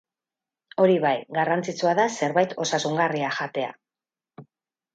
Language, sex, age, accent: Basque, female, 50-59, Mendebalekoa (Araba, Bizkaia, Gipuzkoako mendebaleko herri batzuk)